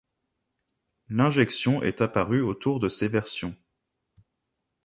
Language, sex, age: French, male, 30-39